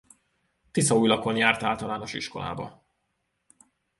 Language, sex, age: Hungarian, male, 30-39